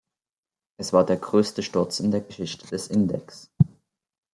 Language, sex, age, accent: German, male, under 19, Deutschland Deutsch